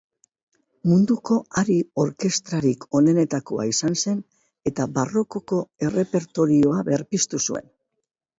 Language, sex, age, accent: Basque, female, 70-79, Mendebalekoa (Araba, Bizkaia, Gipuzkoako mendebaleko herri batzuk)